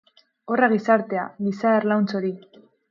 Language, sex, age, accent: Basque, female, 19-29, Mendebalekoa (Araba, Bizkaia, Gipuzkoako mendebaleko herri batzuk)